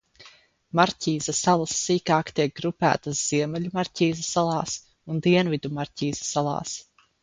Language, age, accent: Latvian, under 19, Vidzemes